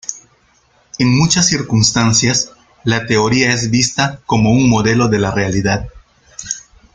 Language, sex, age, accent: Spanish, male, 40-49, Andino-Pacífico: Colombia, Perú, Ecuador, oeste de Bolivia y Venezuela andina